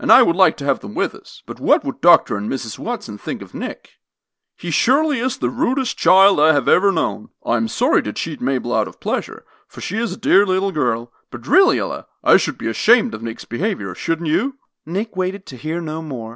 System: none